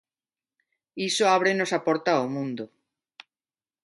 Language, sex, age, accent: Galician, female, 50-59, Neofalante